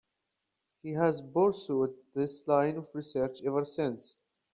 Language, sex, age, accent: English, male, 19-29, United States English